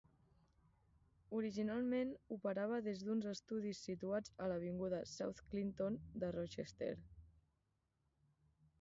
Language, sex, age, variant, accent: Catalan, female, 19-29, Central, central